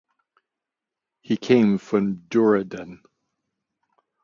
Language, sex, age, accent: English, male, 50-59, Canadian English